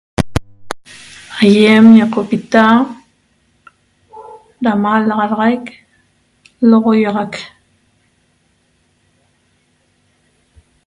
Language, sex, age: Toba, female, 40-49